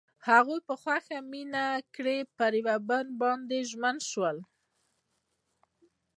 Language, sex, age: Pashto, female, 30-39